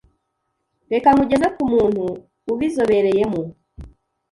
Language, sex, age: Kinyarwanda, female, 30-39